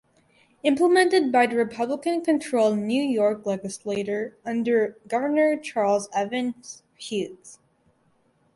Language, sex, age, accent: English, female, under 19, United States English